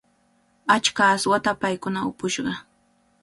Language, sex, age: Cajatambo North Lima Quechua, female, 19-29